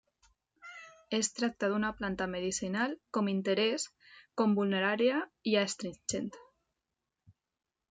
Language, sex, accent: Catalan, female, valencià